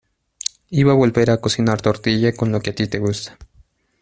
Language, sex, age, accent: Spanish, male, 19-29, Andino-Pacífico: Colombia, Perú, Ecuador, oeste de Bolivia y Venezuela andina